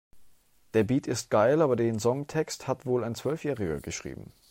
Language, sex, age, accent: German, male, 19-29, Deutschland Deutsch